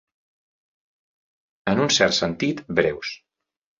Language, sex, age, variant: Catalan, male, 30-39, Central